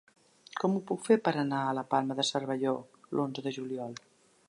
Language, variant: Catalan, Central